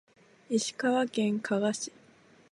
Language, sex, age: Japanese, female, 19-29